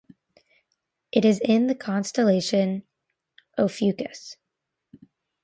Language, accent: English, United States English